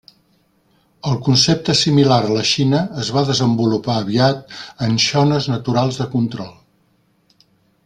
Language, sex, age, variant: Catalan, male, 60-69, Central